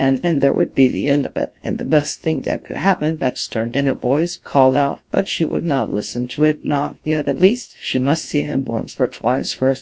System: TTS, GlowTTS